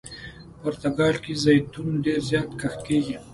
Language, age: Pashto, 30-39